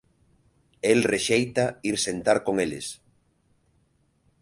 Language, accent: Galician, Normativo (estándar)